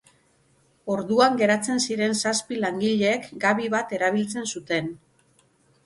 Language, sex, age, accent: Basque, female, 40-49, Mendebalekoa (Araba, Bizkaia, Gipuzkoako mendebaleko herri batzuk)